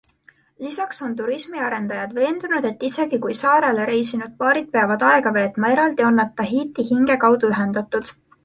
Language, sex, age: Estonian, female, 19-29